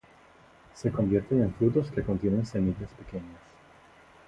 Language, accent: Spanish, Caribe: Cuba, Venezuela, Puerto Rico, República Dominicana, Panamá, Colombia caribeña, México caribeño, Costa del golfo de México